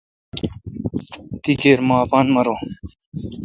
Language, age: Kalkoti, 19-29